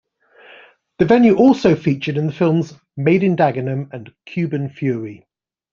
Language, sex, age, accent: English, male, 50-59, England English